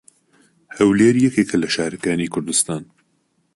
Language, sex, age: Central Kurdish, male, 30-39